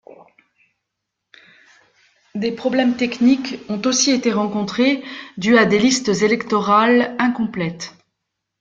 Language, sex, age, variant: French, female, 50-59, Français de métropole